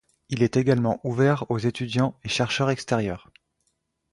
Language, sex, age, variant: French, male, 19-29, Français de métropole